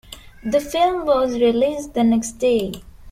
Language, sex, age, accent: English, female, 19-29, India and South Asia (India, Pakistan, Sri Lanka)